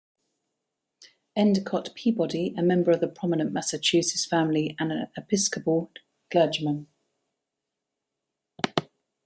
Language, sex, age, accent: English, female, 40-49, England English